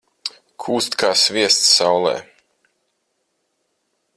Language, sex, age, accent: Latvian, male, 30-39, Riga